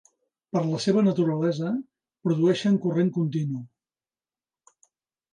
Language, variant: Catalan, Central